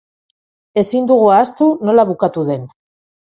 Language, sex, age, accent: Basque, female, 50-59, Mendebalekoa (Araba, Bizkaia, Gipuzkoako mendebaleko herri batzuk)